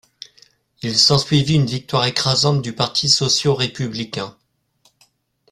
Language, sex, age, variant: French, male, 50-59, Français de métropole